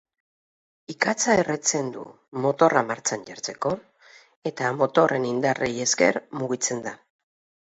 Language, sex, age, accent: Basque, female, 40-49, Mendebalekoa (Araba, Bizkaia, Gipuzkoako mendebaleko herri batzuk)